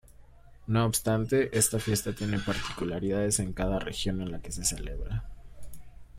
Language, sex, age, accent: Spanish, male, 19-29, México